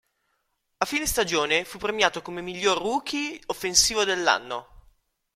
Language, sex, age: Italian, male, 30-39